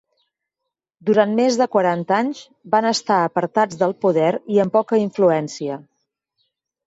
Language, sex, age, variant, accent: Catalan, female, 50-59, Central, central